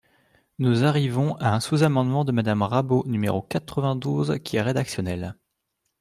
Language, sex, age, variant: French, male, 19-29, Français de métropole